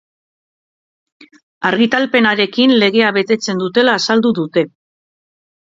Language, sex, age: Basque, female, 40-49